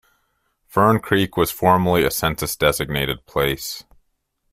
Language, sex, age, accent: English, male, 30-39, Canadian English